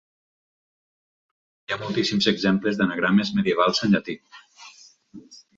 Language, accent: Catalan, valencià